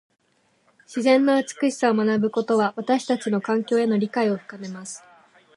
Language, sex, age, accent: Japanese, female, 19-29, 標準語